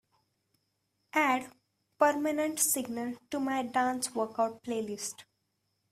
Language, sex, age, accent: English, female, 19-29, India and South Asia (India, Pakistan, Sri Lanka)